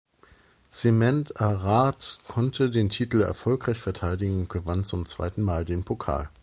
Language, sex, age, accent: German, male, 30-39, Deutschland Deutsch